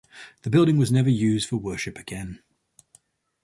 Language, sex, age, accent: English, male, 30-39, England English